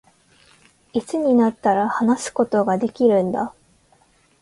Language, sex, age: Japanese, female, 19-29